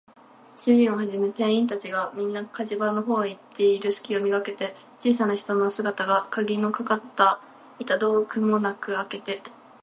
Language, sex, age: Japanese, female, 19-29